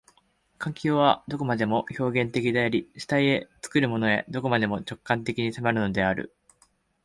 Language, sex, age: Japanese, male, under 19